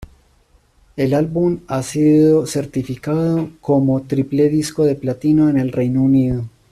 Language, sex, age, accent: Spanish, male, 30-39, Caribe: Cuba, Venezuela, Puerto Rico, República Dominicana, Panamá, Colombia caribeña, México caribeño, Costa del golfo de México